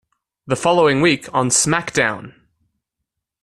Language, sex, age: English, male, 19-29